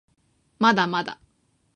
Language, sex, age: Japanese, male, 19-29